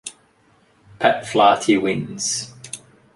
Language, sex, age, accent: English, male, 19-29, Australian English